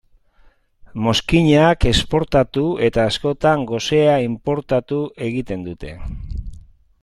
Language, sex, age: Basque, male, 60-69